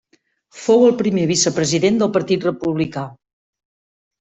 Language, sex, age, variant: Catalan, female, 50-59, Central